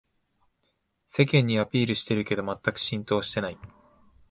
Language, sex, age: Japanese, male, 19-29